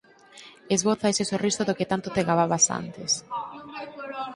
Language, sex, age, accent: Galician, female, under 19, Normativo (estándar)